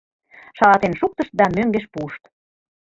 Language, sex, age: Mari, female, 40-49